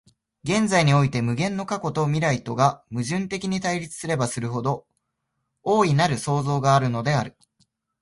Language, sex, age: Japanese, male, 19-29